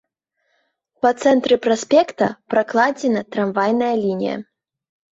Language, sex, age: Belarusian, female, under 19